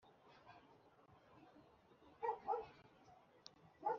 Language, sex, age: Kinyarwanda, female, 19-29